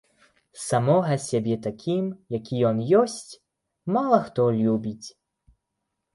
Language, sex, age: Belarusian, male, 19-29